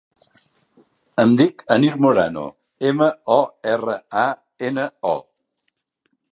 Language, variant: Catalan, Central